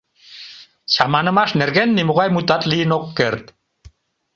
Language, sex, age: Mari, male, 50-59